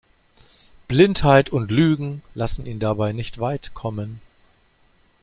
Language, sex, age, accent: German, male, 50-59, Deutschland Deutsch